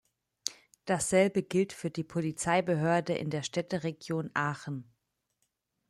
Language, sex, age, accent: German, female, 30-39, Deutschland Deutsch